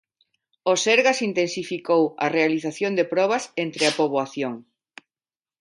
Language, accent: Galician, Neofalante